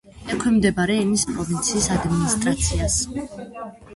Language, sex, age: Georgian, female, under 19